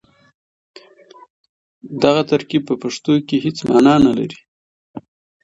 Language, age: Pashto, 30-39